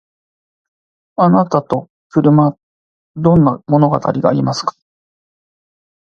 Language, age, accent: Japanese, 50-59, 標準語